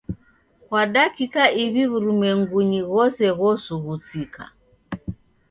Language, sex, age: Taita, female, 60-69